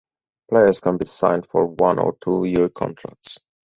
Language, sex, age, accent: English, male, 40-49, United States English